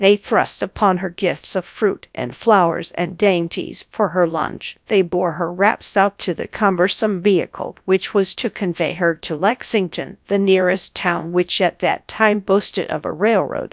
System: TTS, GradTTS